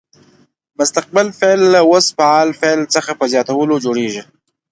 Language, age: Pashto, 30-39